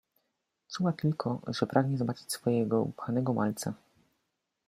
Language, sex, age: Polish, male, 30-39